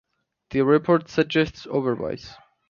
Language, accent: English, United States English